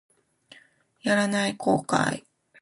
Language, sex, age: Japanese, female, 40-49